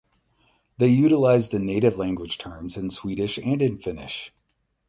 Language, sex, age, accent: English, male, 40-49, United States English; Midwestern